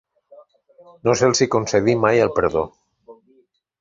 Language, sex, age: Catalan, male, 50-59